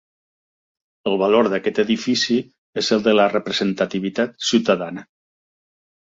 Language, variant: Catalan, Central